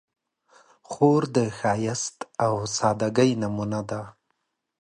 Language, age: Pashto, 30-39